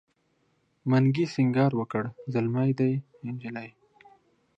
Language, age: Pashto, 19-29